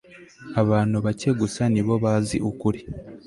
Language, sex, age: Kinyarwanda, male, 19-29